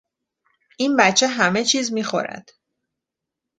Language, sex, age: Persian, female, 30-39